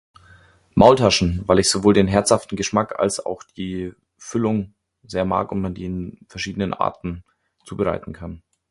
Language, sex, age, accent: German, male, 19-29, Deutschland Deutsch